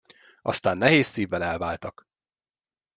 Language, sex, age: Hungarian, male, 30-39